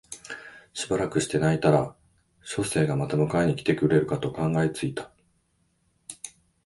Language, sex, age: Japanese, male, 50-59